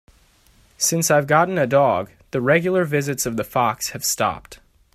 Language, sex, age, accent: English, male, 19-29, United States English